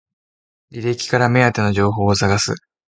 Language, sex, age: Japanese, male, 19-29